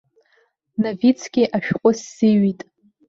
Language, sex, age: Abkhazian, female, 19-29